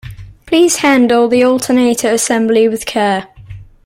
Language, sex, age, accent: English, male, under 19, England English